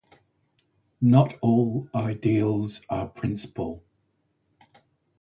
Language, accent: English, Australian English